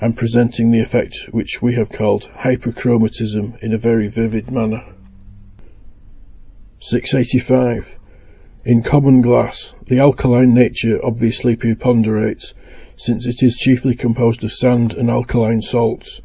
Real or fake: real